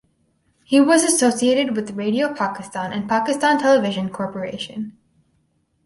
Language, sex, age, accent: English, female, under 19, United States English